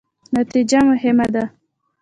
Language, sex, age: Pashto, female, under 19